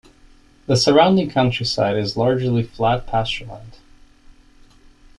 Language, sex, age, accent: English, male, 30-39, Canadian English